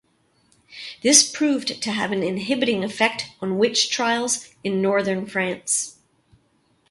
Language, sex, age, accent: English, female, 50-59, Canadian English